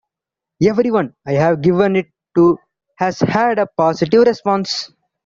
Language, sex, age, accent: English, male, 19-29, India and South Asia (India, Pakistan, Sri Lanka)